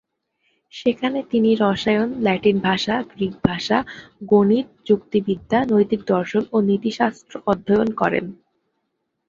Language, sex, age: Bengali, female, 19-29